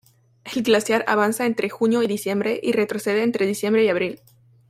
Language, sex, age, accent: Spanish, female, 19-29, México